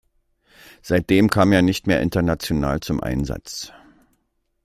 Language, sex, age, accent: German, male, 60-69, Deutschland Deutsch